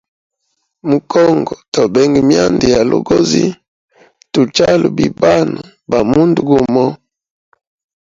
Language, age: Hemba, 30-39